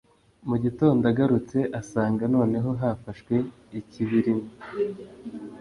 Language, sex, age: Kinyarwanda, male, 19-29